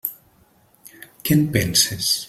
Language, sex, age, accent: Catalan, male, 40-49, valencià